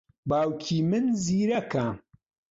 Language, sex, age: Central Kurdish, male, 40-49